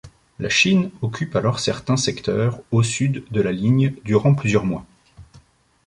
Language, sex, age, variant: French, male, 40-49, Français de métropole